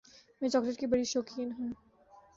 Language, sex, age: Urdu, female, 19-29